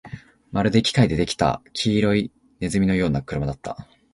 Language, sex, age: Japanese, male, 19-29